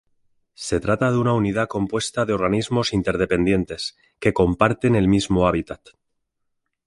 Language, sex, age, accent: Spanish, male, 40-49, España: Centro-Sur peninsular (Madrid, Toledo, Castilla-La Mancha)